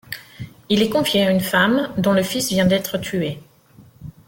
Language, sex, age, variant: French, female, 40-49, Français de métropole